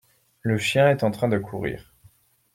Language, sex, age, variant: French, male, 19-29, Français de métropole